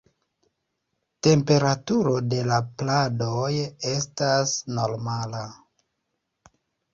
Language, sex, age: Esperanto, male, 40-49